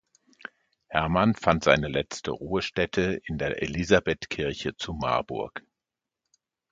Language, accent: German, Deutschland Deutsch